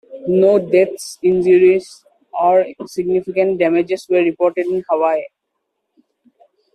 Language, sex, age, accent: English, male, 19-29, United States English